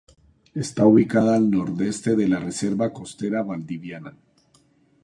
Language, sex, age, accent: Spanish, male, 50-59, Andino-Pacífico: Colombia, Perú, Ecuador, oeste de Bolivia y Venezuela andina